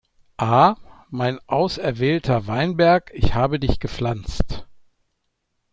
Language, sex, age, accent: German, male, 60-69, Deutschland Deutsch